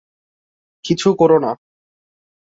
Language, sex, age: Bengali, male, under 19